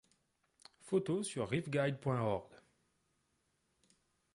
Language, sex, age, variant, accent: French, male, 19-29, Français des départements et régions d'outre-mer, Français de La Réunion